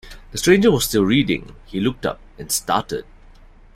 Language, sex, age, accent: English, male, 30-39, Singaporean English